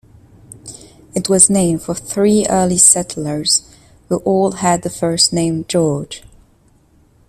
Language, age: English, 19-29